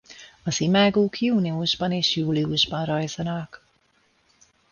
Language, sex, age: Hungarian, female, 30-39